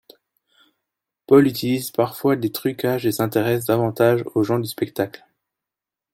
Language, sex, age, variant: French, male, 30-39, Français de métropole